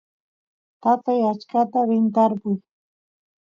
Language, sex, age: Santiago del Estero Quichua, female, 50-59